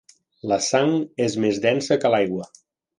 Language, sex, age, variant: Catalan, male, 40-49, Central